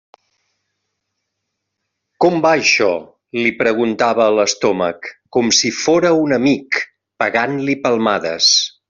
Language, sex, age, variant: Catalan, male, 50-59, Central